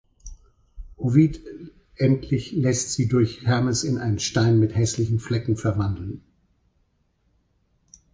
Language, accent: German, Deutschland Deutsch